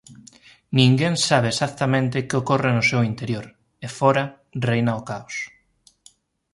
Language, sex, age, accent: Galician, male, 19-29, Oriental (común en zona oriental)